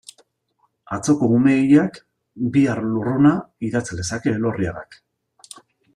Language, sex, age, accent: Basque, male, 40-49, Mendebalekoa (Araba, Bizkaia, Gipuzkoako mendebaleko herri batzuk)